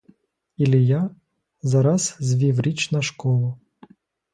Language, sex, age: Ukrainian, male, 30-39